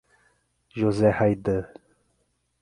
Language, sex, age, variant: Portuguese, male, 30-39, Portuguese (Brasil)